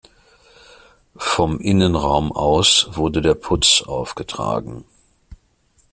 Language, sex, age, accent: German, male, 50-59, Deutschland Deutsch